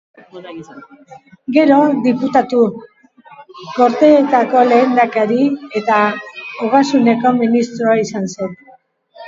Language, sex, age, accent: Basque, female, 30-39, Mendebalekoa (Araba, Bizkaia, Gipuzkoako mendebaleko herri batzuk)